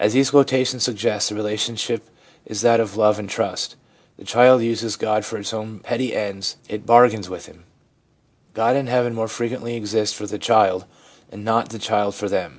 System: none